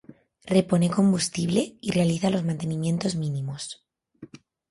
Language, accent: Spanish, España: Centro-Sur peninsular (Madrid, Toledo, Castilla-La Mancha)